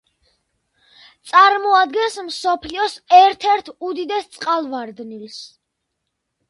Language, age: Georgian, under 19